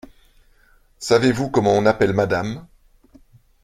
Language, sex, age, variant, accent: French, male, 40-49, Français d'Europe, Français de Belgique